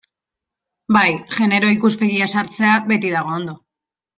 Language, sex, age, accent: Basque, female, 19-29, Erdialdekoa edo Nafarra (Gipuzkoa, Nafarroa)